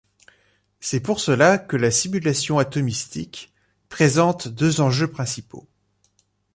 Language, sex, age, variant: French, male, 30-39, Français de métropole